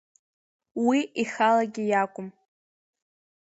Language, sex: Abkhazian, female